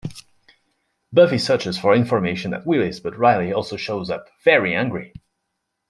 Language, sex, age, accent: English, male, 19-29, United States English